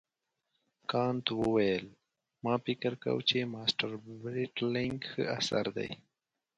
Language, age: Pashto, 19-29